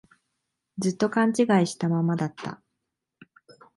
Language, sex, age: Japanese, female, 19-29